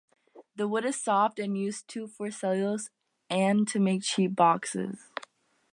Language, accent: English, United States English